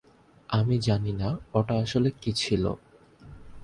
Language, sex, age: Bengali, male, 19-29